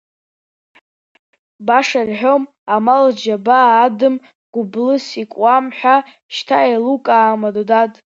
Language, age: Abkhazian, under 19